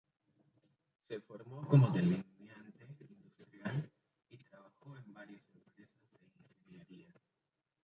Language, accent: Spanish, Andino-Pacífico: Colombia, Perú, Ecuador, oeste de Bolivia y Venezuela andina